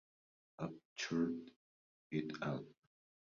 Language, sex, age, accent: Spanish, male, 19-29, Andino-Pacífico: Colombia, Perú, Ecuador, oeste de Bolivia y Venezuela andina